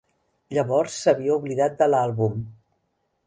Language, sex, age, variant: Catalan, female, 60-69, Central